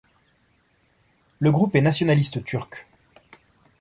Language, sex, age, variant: French, male, 19-29, Français de métropole